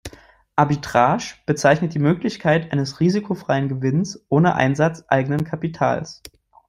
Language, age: German, 19-29